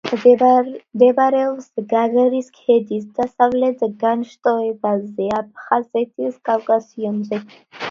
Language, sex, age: Georgian, female, under 19